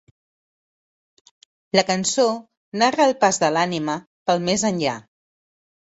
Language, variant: Catalan, Central